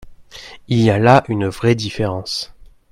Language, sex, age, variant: French, male, 19-29, Français de métropole